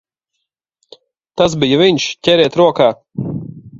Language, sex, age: Latvian, male, 30-39